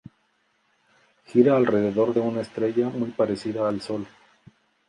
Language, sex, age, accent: Spanish, male, 40-49, México